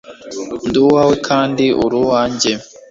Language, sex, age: Kinyarwanda, male, under 19